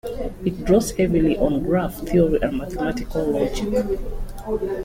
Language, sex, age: English, female, 40-49